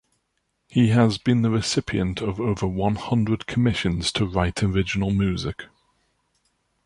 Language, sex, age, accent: English, male, 30-39, England English